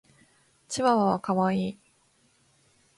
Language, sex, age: Japanese, female, 19-29